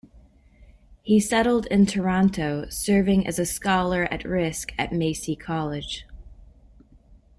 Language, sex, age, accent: English, male, 30-39, United States English